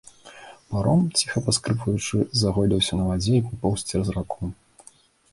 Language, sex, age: Belarusian, male, 19-29